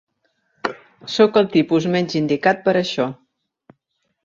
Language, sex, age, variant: Catalan, female, 60-69, Central